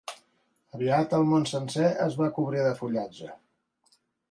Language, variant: Catalan, Central